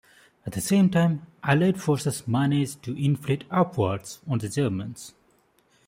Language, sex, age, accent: English, male, 19-29, India and South Asia (India, Pakistan, Sri Lanka)